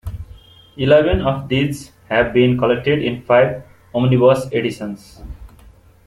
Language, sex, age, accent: English, male, 19-29, India and South Asia (India, Pakistan, Sri Lanka)